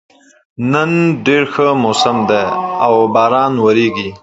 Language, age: Pashto, 19-29